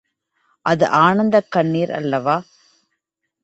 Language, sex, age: Tamil, female, 30-39